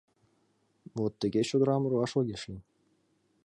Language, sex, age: Mari, male, 19-29